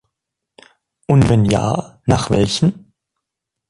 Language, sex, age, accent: German, male, 19-29, Deutschland Deutsch